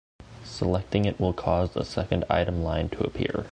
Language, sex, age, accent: English, male, 19-29, United States English